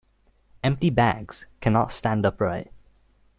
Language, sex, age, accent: English, male, 19-29, Irish English